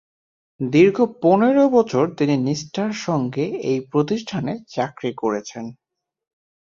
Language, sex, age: Bengali, male, 19-29